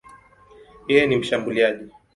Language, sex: Swahili, male